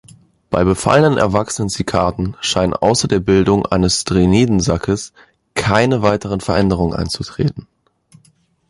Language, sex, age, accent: German, male, 19-29, Deutschland Deutsch